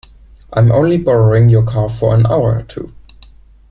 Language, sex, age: English, male, 19-29